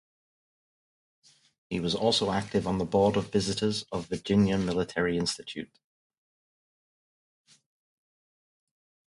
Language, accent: English, England English